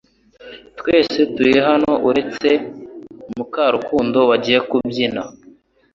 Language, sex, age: Kinyarwanda, male, 19-29